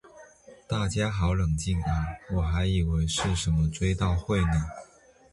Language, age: Chinese, 19-29